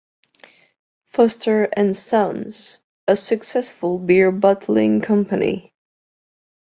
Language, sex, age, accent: English, female, 19-29, United States English